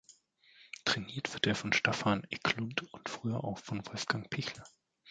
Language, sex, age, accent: German, male, 40-49, Deutschland Deutsch